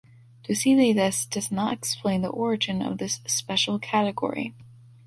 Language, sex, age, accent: English, female, under 19, United States English